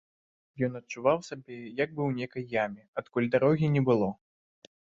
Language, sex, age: Belarusian, male, 19-29